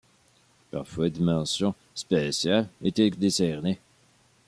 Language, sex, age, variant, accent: French, male, 40-49, Français d'Amérique du Nord, Français du Canada